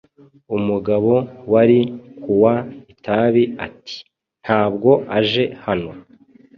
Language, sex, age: Kinyarwanda, male, 30-39